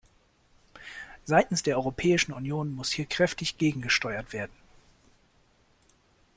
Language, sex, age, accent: German, male, 19-29, Deutschland Deutsch